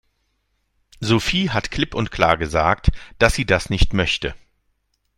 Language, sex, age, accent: German, male, 50-59, Deutschland Deutsch